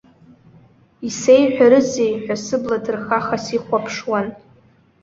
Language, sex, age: Abkhazian, female, under 19